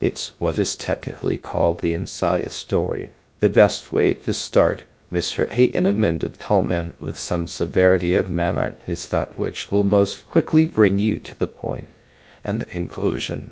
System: TTS, GlowTTS